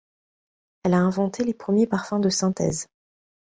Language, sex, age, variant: French, female, 30-39, Français de métropole